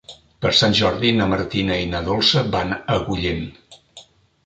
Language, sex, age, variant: Catalan, male, 60-69, Central